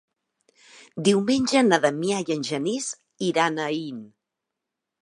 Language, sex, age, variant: Catalan, female, 40-49, Central